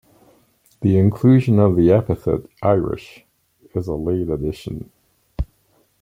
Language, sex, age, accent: English, male, 60-69, Canadian English